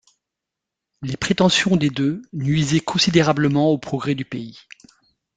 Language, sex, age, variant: French, male, 50-59, Français de métropole